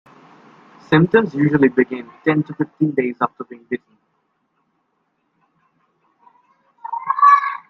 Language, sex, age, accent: English, male, 19-29, United States English